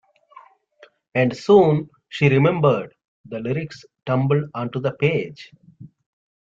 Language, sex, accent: English, male, England English